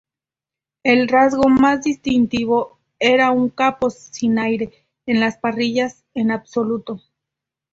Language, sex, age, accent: Spanish, female, 30-39, México